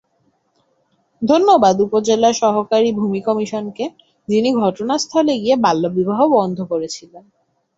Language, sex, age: Bengali, female, 19-29